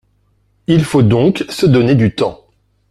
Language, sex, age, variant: French, male, 40-49, Français de métropole